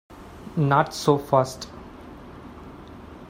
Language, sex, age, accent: English, male, 19-29, India and South Asia (India, Pakistan, Sri Lanka)